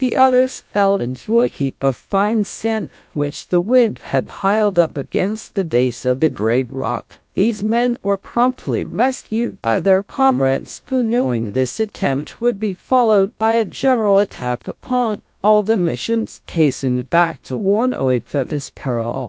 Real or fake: fake